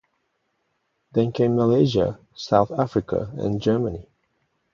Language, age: English, 40-49